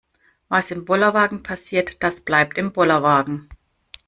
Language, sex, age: German, female, 40-49